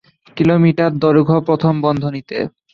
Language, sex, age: Bengali, male, under 19